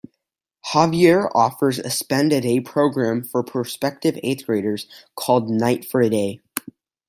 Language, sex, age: English, male, 19-29